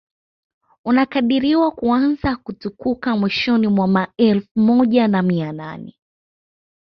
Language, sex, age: Swahili, female, 19-29